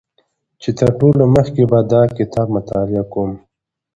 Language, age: Pashto, 19-29